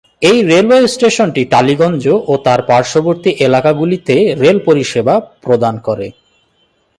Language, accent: Bengali, Standard Bengali